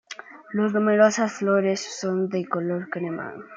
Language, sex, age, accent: Spanish, male, under 19, España: Norte peninsular (Asturias, Castilla y León, Cantabria, País Vasco, Navarra, Aragón, La Rioja, Guadalajara, Cuenca)